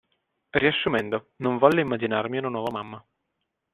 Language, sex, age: Italian, male, 19-29